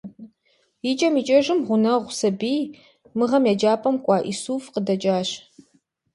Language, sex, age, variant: Kabardian, female, 30-39, Адыгэбзэ (Къэбэрдей, Кирил, псоми зэдай)